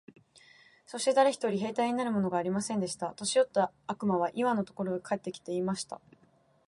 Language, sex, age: Japanese, female, 19-29